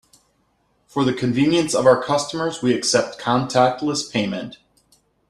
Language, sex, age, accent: English, male, 40-49, United States English